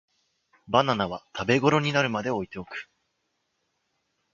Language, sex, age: Japanese, male, under 19